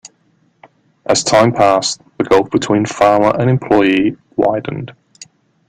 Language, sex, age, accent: English, male, 30-39, England English